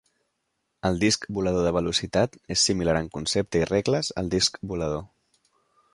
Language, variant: Catalan, Central